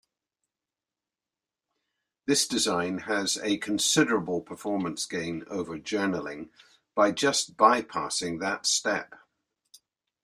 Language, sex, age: English, male, 70-79